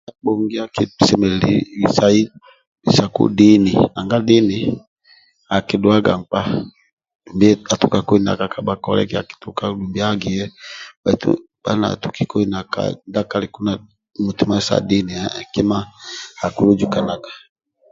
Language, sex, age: Amba (Uganda), male, 40-49